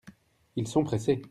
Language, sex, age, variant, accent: French, male, 30-39, Français d'Europe, Français de Belgique